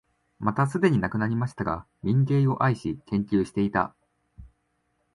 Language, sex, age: Japanese, male, 19-29